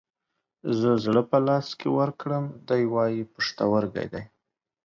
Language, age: Pashto, 30-39